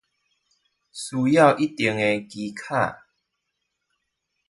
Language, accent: Chinese, 出生地：高雄市